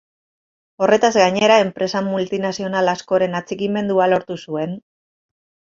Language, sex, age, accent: Basque, female, 50-59, Mendebalekoa (Araba, Bizkaia, Gipuzkoako mendebaleko herri batzuk)